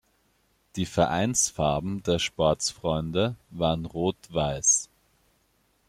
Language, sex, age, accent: German, male, 19-29, Österreichisches Deutsch